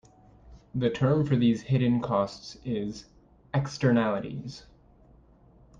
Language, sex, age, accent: English, male, 19-29, United States English